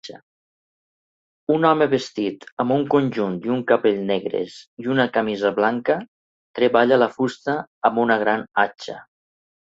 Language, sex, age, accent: Catalan, male, 50-59, valencià